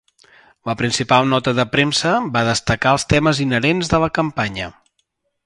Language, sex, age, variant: Catalan, male, 50-59, Central